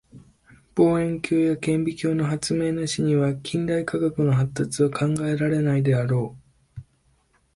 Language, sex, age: Japanese, male, 19-29